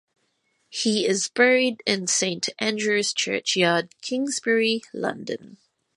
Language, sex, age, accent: English, female, 30-39, New Zealand English